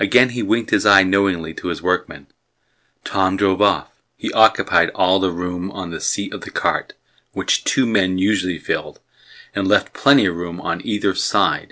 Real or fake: real